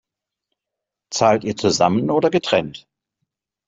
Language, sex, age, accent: German, male, 50-59, Deutschland Deutsch